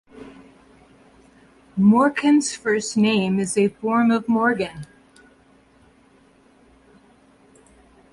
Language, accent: English, United States English